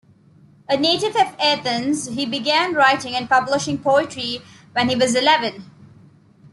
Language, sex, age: English, female, under 19